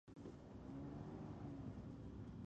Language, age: Pashto, 19-29